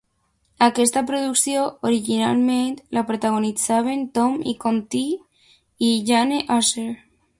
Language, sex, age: Catalan, female, under 19